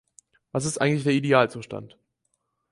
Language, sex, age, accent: German, male, 19-29, Deutschland Deutsch